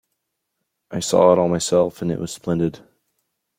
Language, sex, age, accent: English, male, 19-29, United States English